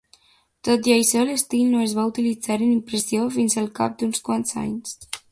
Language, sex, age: Catalan, female, under 19